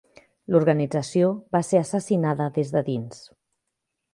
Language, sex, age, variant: Catalan, female, 40-49, Central